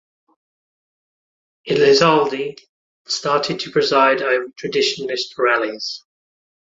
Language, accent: English, England English; New Zealand English